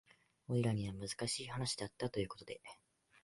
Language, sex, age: Japanese, male, 19-29